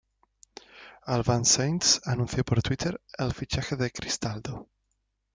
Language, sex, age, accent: Spanish, male, 19-29, España: Sur peninsular (Andalucia, Extremadura, Murcia)